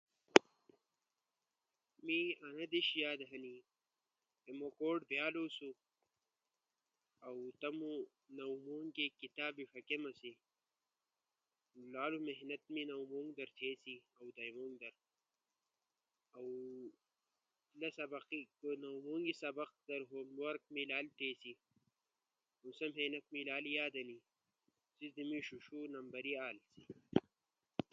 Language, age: Ushojo, under 19